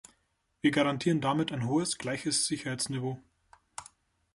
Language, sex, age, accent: German, male, 19-29, Österreichisches Deutsch